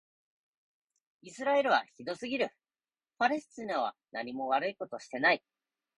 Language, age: Japanese, 19-29